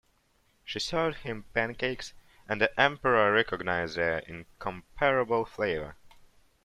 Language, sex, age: English, male, under 19